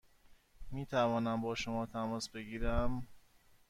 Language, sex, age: Persian, male, 30-39